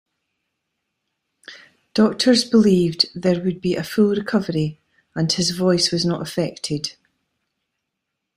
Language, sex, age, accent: English, female, 50-59, Scottish English